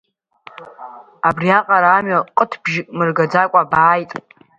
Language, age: Abkhazian, under 19